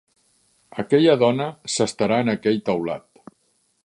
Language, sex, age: Catalan, male, 50-59